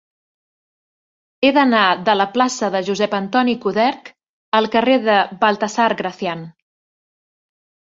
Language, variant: Catalan, Central